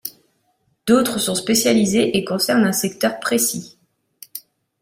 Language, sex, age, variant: French, female, 30-39, Français de métropole